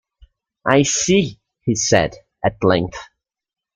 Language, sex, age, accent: English, male, under 19, United States English